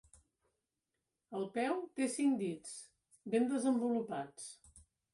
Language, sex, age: Catalan, female, 70-79